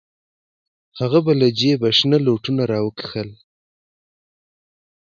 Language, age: Pashto, 19-29